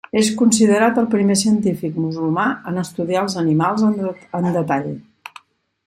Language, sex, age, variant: Catalan, female, 50-59, Central